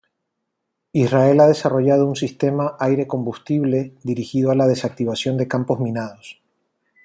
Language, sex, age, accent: Spanish, male, 40-49, España: Islas Canarias